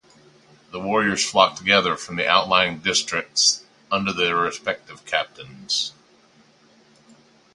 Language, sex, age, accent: English, male, 40-49, United States English